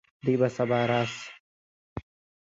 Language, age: English, 19-29